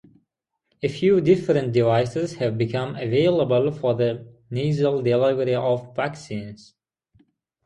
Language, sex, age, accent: English, male, 19-29, United States English; England English